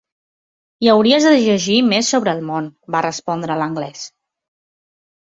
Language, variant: Catalan, Central